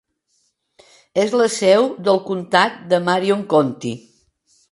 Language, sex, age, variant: Catalan, female, 60-69, Central